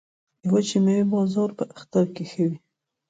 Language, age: Pashto, 19-29